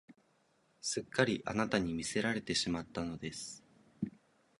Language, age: Japanese, 19-29